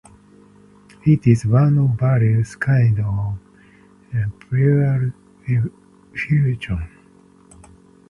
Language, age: English, 50-59